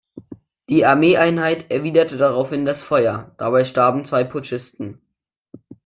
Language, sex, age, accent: German, male, under 19, Deutschland Deutsch